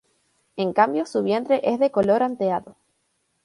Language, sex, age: Spanish, female, 19-29